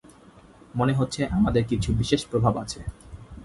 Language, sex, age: Bengali, male, 19-29